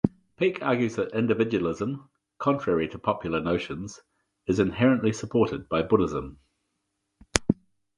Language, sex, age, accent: English, male, 50-59, New Zealand English